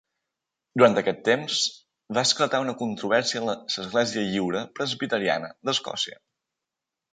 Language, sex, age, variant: Catalan, male, 19-29, Balear